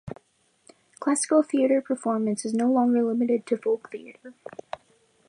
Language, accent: English, United States English